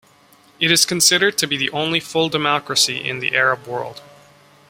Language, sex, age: English, male, 19-29